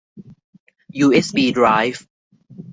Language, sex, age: Thai, male, 30-39